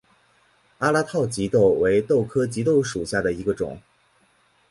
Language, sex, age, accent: Chinese, male, 19-29, 出生地：黑龙江省